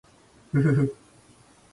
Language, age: Japanese, 30-39